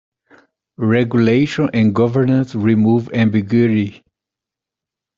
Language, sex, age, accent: English, male, 30-39, United States English